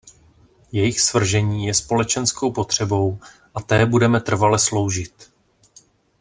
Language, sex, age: Czech, male, 30-39